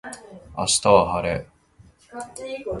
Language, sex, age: Japanese, male, 30-39